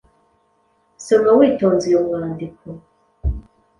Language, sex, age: Kinyarwanda, female, 30-39